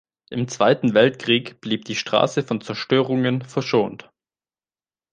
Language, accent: German, Deutschland Deutsch